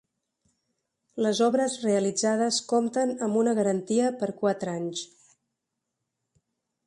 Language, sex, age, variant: Catalan, female, 40-49, Central